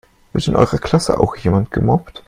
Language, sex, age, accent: German, male, 19-29, Deutschland Deutsch